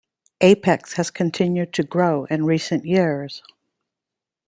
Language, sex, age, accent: English, female, 50-59, United States English